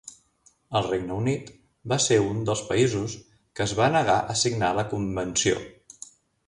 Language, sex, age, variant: Catalan, male, 40-49, Central